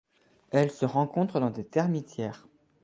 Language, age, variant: French, under 19, Français de métropole